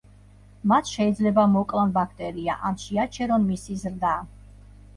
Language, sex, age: Georgian, female, 40-49